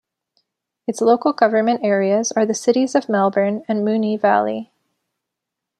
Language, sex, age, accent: English, female, 19-29, United States English